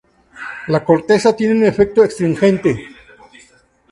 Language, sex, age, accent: Spanish, male, 50-59, México